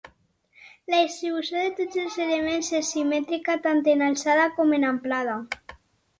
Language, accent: Catalan, valencià